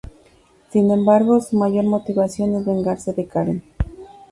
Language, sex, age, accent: Spanish, female, 40-49, México